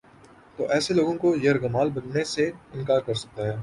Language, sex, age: Urdu, male, 19-29